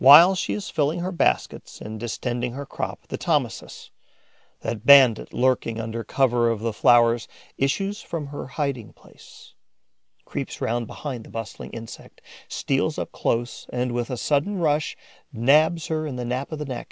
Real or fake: real